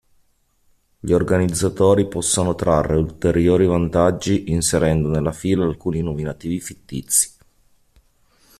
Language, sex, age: Italian, male, 40-49